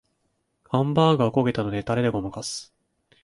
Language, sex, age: Japanese, male, 19-29